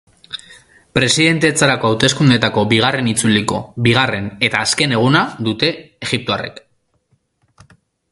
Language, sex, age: Basque, male, 19-29